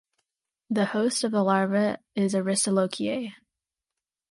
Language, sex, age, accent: English, female, under 19, United States English